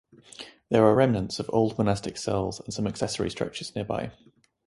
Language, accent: English, England English